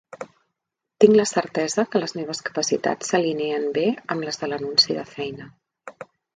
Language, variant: Catalan, Central